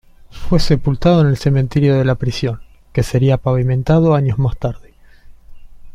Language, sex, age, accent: Spanish, male, 19-29, Rioplatense: Argentina, Uruguay, este de Bolivia, Paraguay